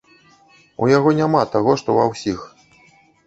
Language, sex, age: Belarusian, male, 40-49